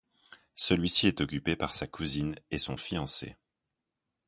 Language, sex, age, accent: French, male, 30-39, Français de Belgique